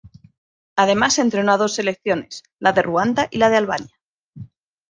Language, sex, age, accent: Spanish, female, 40-49, España: Norte peninsular (Asturias, Castilla y León, Cantabria, País Vasco, Navarra, Aragón, La Rioja, Guadalajara, Cuenca)